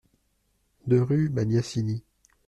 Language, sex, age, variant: French, male, 30-39, Français de métropole